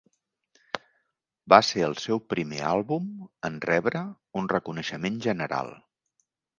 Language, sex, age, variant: Catalan, male, 60-69, Central